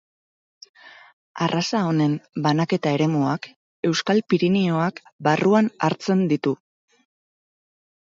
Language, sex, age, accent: Basque, female, 30-39, Mendebalekoa (Araba, Bizkaia, Gipuzkoako mendebaleko herri batzuk)